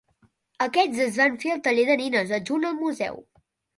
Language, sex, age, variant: Catalan, male, under 19, Central